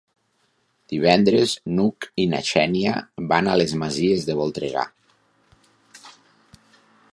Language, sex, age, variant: Catalan, male, 40-49, Nord-Occidental